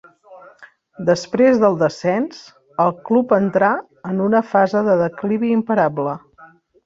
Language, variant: Catalan, Central